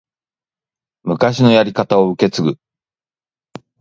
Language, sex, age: Japanese, male, 50-59